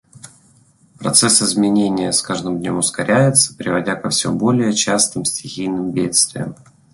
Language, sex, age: Russian, male, 40-49